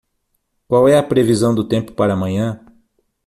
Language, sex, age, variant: Portuguese, male, 40-49, Portuguese (Brasil)